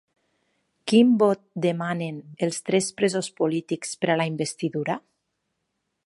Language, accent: Catalan, Lleidatà